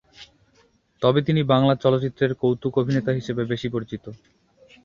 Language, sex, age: Bengali, male, 19-29